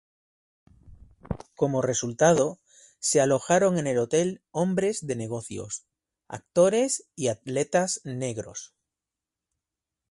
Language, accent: Spanish, España: Sur peninsular (Andalucia, Extremadura, Murcia)